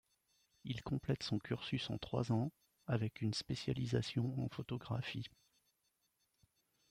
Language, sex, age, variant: French, male, 50-59, Français de métropole